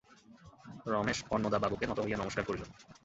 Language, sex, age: Bengali, male, 19-29